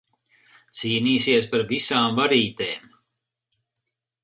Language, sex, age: Latvian, male, 50-59